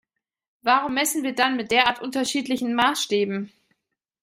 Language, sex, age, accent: German, female, 30-39, Deutschland Deutsch